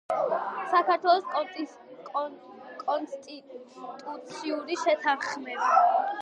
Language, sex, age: Georgian, female, under 19